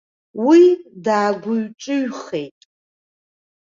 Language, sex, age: Abkhazian, female, 40-49